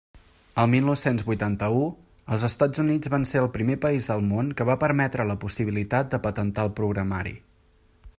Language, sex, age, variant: Catalan, male, 30-39, Central